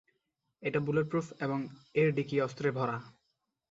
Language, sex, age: Bengali, male, 19-29